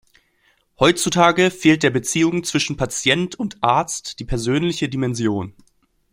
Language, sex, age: German, male, 19-29